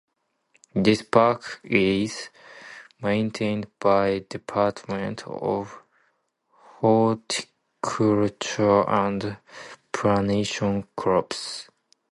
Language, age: English, 19-29